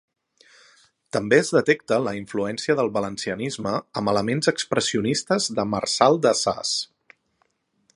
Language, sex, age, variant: Catalan, male, 40-49, Central